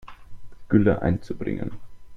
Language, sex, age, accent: German, male, under 19, Deutschland Deutsch